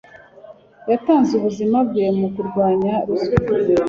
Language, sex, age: Kinyarwanda, female, 30-39